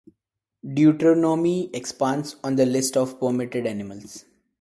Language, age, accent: English, 19-29, India and South Asia (India, Pakistan, Sri Lanka)